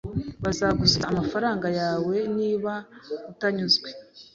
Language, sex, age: Kinyarwanda, female, 19-29